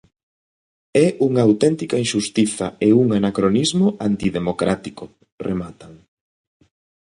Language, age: Galician, 30-39